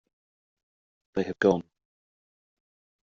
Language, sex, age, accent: English, male, 50-59, England English